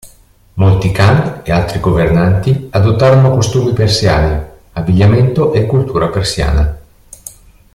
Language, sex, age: Italian, male, 50-59